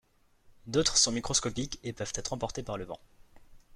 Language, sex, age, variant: French, male, 19-29, Français de métropole